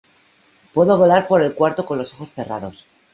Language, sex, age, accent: Spanish, female, 40-49, España: Norte peninsular (Asturias, Castilla y León, Cantabria, País Vasco, Navarra, Aragón, La Rioja, Guadalajara, Cuenca)